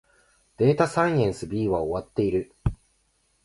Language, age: Japanese, 19-29